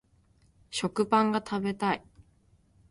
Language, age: Japanese, 19-29